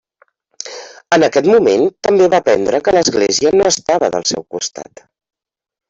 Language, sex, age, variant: Catalan, female, 40-49, Central